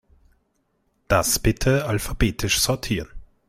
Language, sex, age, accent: German, male, 19-29, Österreichisches Deutsch